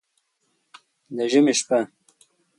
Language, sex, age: Pashto, male, 19-29